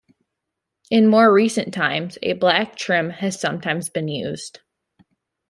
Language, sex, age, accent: English, female, under 19, United States English